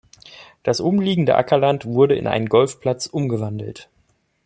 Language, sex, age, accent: German, male, 30-39, Deutschland Deutsch